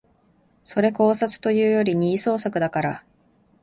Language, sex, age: Japanese, female, 19-29